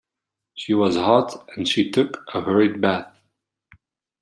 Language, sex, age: English, male, 19-29